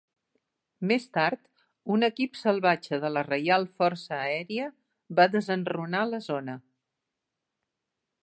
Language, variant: Catalan, Central